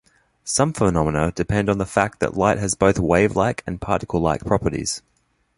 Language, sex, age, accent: English, male, 19-29, Australian English